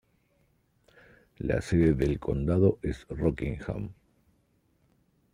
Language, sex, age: Spanish, male, 30-39